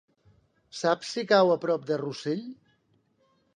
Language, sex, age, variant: Catalan, male, 50-59, Central